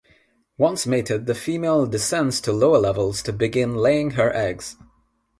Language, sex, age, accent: English, male, 19-29, England English; India and South Asia (India, Pakistan, Sri Lanka)